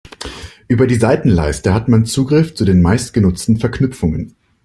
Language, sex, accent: German, male, Deutschland Deutsch